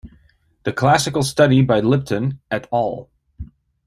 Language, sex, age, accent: English, male, 30-39, United States English